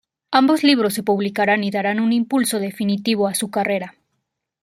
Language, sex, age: Spanish, female, 19-29